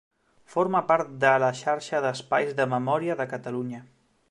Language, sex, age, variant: Catalan, male, 19-29, Central